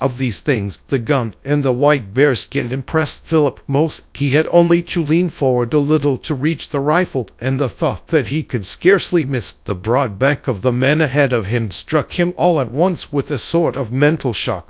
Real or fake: fake